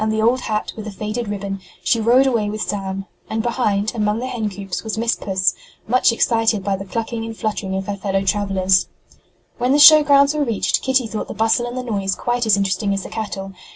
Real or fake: real